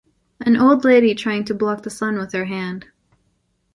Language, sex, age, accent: English, female, 19-29, Canadian English